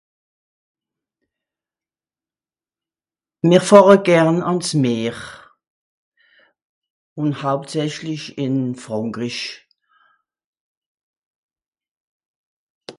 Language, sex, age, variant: Swiss German, female, 60-69, Nordniederàlemmànisch (Rishoffe, Zàwere, Bùsswìller, Hawenau, Brüemt, Stroossbùri, Molse, Dàmbàch, Schlettstàtt, Pfàlzbùri usw.)